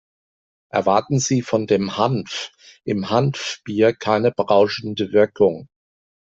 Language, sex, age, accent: German, male, 60-69, Deutschland Deutsch